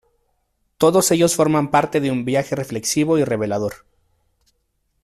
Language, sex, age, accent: Spanish, male, 19-29, México